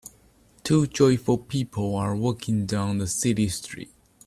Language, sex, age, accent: English, male, 30-39, Hong Kong English